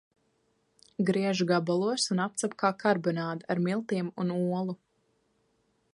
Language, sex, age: Latvian, female, 19-29